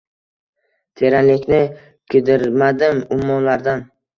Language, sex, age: Uzbek, male, under 19